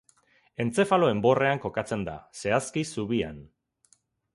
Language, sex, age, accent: Basque, male, 40-49, Mendebalekoa (Araba, Bizkaia, Gipuzkoako mendebaleko herri batzuk)